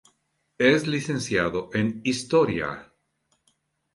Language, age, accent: Spanish, 50-59, Andino-Pacífico: Colombia, Perú, Ecuador, oeste de Bolivia y Venezuela andina